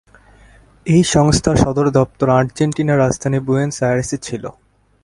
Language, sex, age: Bengali, male, 19-29